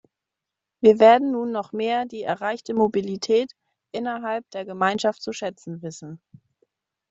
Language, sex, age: German, female, 19-29